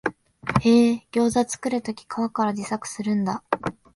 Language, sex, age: Japanese, female, 19-29